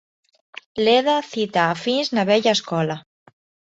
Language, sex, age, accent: Galician, female, 19-29, Neofalante